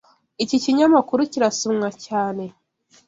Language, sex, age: Kinyarwanda, female, 19-29